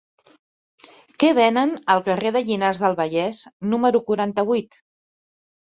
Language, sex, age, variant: Catalan, female, 50-59, Central